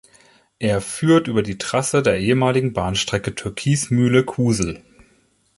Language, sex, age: German, male, 30-39